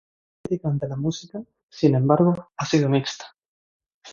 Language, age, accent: Spanish, 19-29, España: Islas Canarias